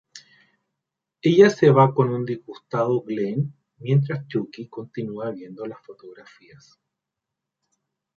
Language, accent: Spanish, Chileno: Chile, Cuyo